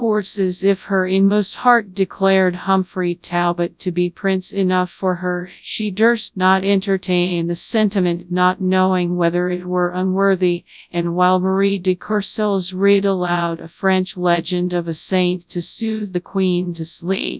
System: TTS, FastPitch